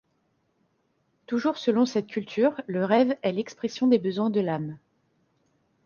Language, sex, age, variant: French, female, 30-39, Français de métropole